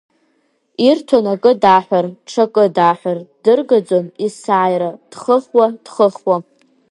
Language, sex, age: Abkhazian, female, under 19